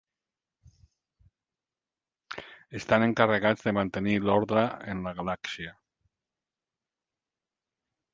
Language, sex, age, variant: Catalan, male, 50-59, Central